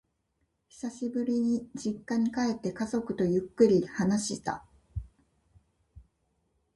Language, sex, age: Japanese, female, 50-59